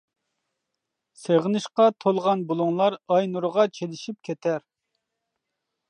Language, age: Uyghur, 40-49